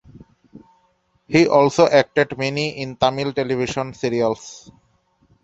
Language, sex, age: English, male, 19-29